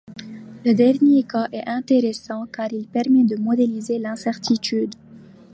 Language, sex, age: French, female, 19-29